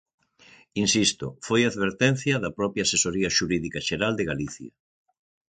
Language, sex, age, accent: Galician, male, 60-69, Atlántico (seseo e gheada)